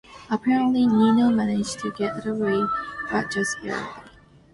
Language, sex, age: English, female, 19-29